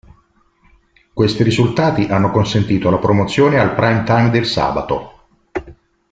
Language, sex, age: Italian, male, 50-59